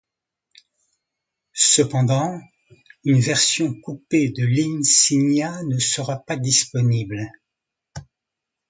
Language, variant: French, Français du nord de l'Afrique